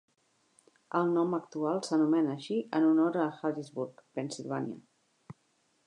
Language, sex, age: Catalan, female, 40-49